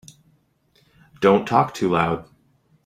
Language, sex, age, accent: English, male, 19-29, United States English